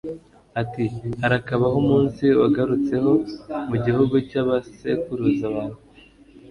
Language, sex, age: Kinyarwanda, male, 19-29